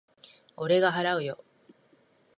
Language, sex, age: Japanese, female, 50-59